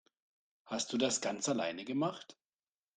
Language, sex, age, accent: German, male, 40-49, Deutschland Deutsch